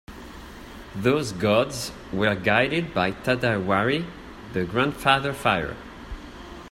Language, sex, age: English, male, 40-49